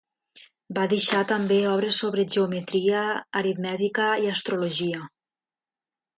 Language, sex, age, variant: Catalan, female, 19-29, Nord-Occidental